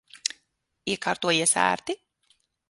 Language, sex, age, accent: Latvian, female, 30-39, Kurzeme